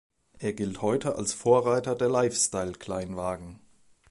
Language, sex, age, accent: German, male, 19-29, Deutschland Deutsch